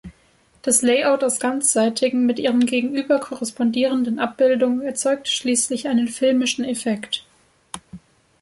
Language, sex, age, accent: German, female, under 19, Deutschland Deutsch